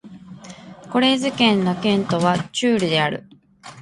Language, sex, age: Japanese, female, 19-29